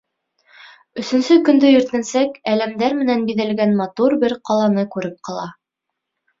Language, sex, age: Bashkir, female, 19-29